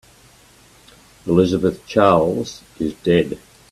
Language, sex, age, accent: English, male, 80-89, Australian English